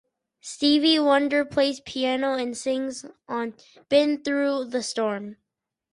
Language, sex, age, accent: English, male, under 19, United States English